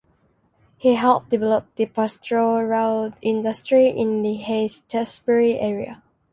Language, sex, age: English, female, 19-29